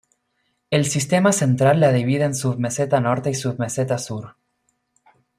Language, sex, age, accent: Spanish, male, 19-29, Rioplatense: Argentina, Uruguay, este de Bolivia, Paraguay